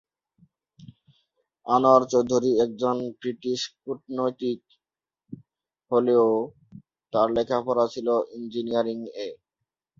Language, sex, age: Bengali, male, 19-29